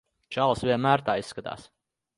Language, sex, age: Latvian, male, 30-39